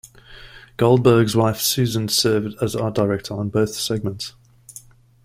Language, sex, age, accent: English, male, 30-39, Southern African (South Africa, Zimbabwe, Namibia)